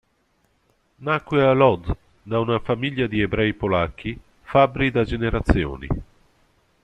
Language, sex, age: Italian, male, 50-59